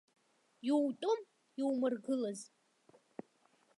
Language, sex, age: Abkhazian, female, under 19